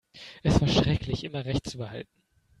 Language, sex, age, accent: German, male, 19-29, Deutschland Deutsch